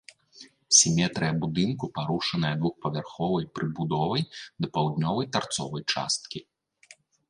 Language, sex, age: Belarusian, male, 30-39